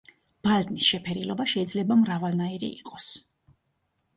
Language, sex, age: Georgian, female, 30-39